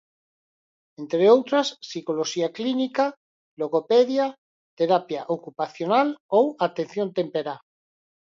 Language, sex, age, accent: Galician, male, 50-59, Normativo (estándar)